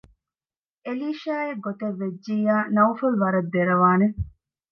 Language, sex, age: Divehi, female, 30-39